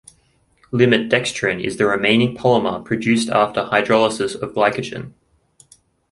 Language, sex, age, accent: English, male, 19-29, Australian English